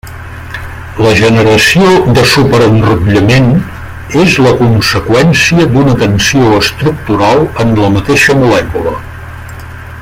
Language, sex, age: Catalan, male, 60-69